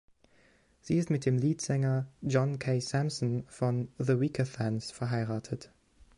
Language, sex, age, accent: German, male, 19-29, Deutschland Deutsch